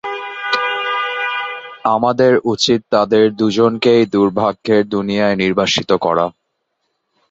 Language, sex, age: Bengali, male, 30-39